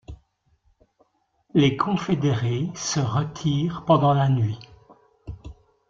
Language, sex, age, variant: French, male, 60-69, Français de métropole